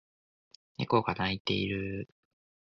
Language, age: Japanese, 19-29